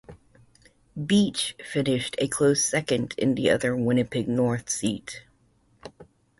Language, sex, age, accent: English, female, 50-59, United States English